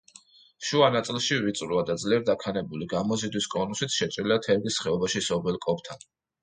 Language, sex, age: Georgian, male, 30-39